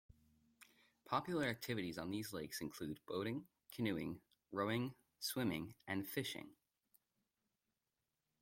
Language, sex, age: English, male, under 19